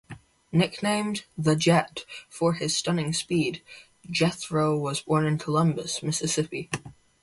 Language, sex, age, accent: English, male, under 19, Irish English